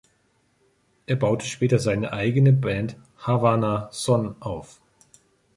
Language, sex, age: German, male, 40-49